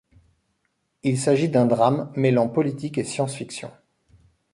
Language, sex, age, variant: French, male, 40-49, Français de métropole